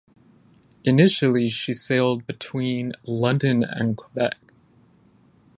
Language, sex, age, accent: English, male, 19-29, United States English